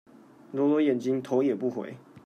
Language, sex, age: Chinese, male, 19-29